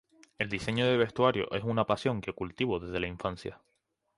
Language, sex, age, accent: Spanish, male, 19-29, España: Islas Canarias